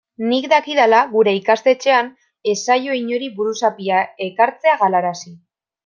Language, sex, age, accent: Basque, female, 19-29, Mendebalekoa (Araba, Bizkaia, Gipuzkoako mendebaleko herri batzuk)